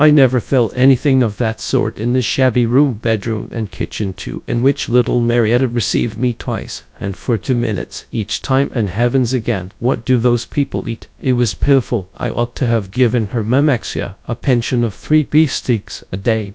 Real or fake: fake